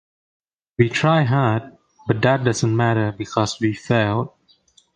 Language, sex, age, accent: English, male, 19-29, Singaporean English